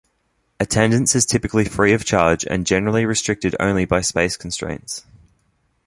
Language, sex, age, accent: English, male, 19-29, Australian English